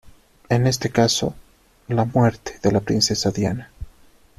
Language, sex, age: Spanish, male, 19-29